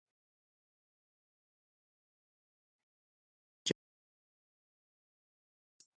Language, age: Ayacucho Quechua, 60-69